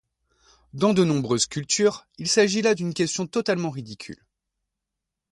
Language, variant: French, Français de métropole